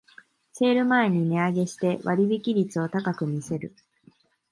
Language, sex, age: Japanese, female, 19-29